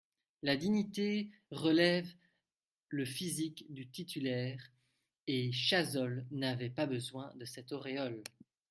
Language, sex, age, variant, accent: French, male, 19-29, Français d'Europe, Français de Belgique